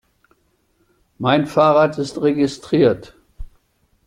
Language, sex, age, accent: German, male, 70-79, Deutschland Deutsch